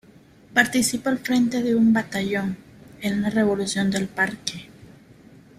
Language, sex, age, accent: Spanish, female, 19-29, México